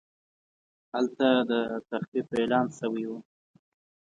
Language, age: Pashto, 19-29